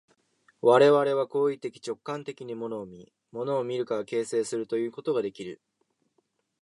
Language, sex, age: Japanese, male, under 19